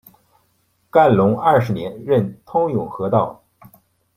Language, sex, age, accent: Chinese, male, 40-49, 出生地：山东省